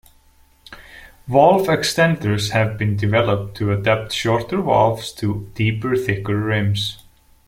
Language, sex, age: English, male, 30-39